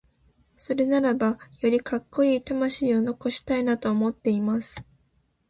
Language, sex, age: Japanese, female, 19-29